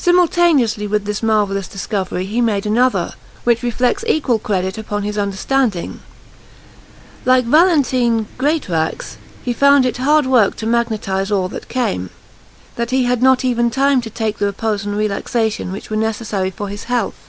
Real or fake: real